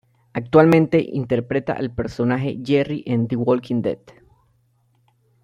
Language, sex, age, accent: Spanish, male, 30-39, América central